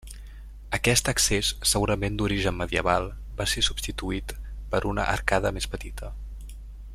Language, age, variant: Catalan, 19-29, Central